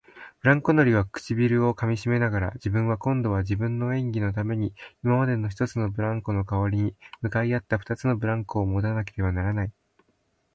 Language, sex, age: Japanese, male, 19-29